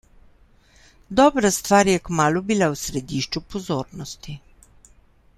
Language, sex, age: Slovenian, female, 60-69